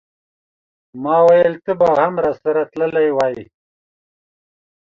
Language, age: Pashto, 40-49